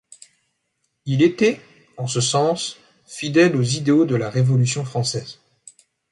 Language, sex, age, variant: French, male, 19-29, Français de métropole